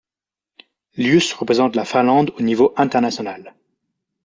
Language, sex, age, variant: French, male, 19-29, Français de métropole